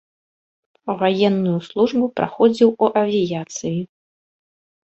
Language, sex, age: Belarusian, female, 30-39